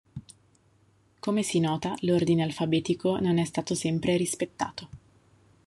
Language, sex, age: Italian, female, 30-39